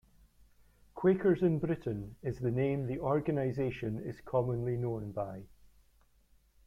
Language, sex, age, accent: English, male, 40-49, Scottish English